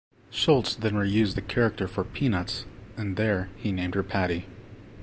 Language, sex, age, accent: English, male, 30-39, United States English